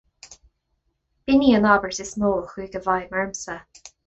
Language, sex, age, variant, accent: Irish, female, 30-39, Gaeilge Chonnacht, Cainteoir líofa, ní ó dhúchas